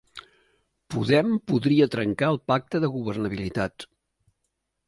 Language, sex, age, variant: Catalan, male, 60-69, Central